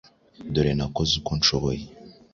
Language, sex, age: Kinyarwanda, male, 19-29